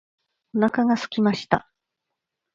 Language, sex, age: Japanese, female, 50-59